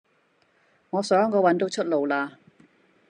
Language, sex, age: Cantonese, female, 60-69